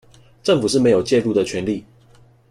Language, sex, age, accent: Chinese, male, 19-29, 出生地：臺北市